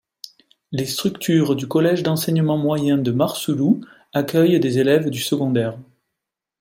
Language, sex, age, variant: French, male, 30-39, Français de métropole